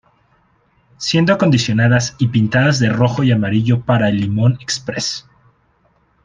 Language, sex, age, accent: Spanish, male, 30-39, México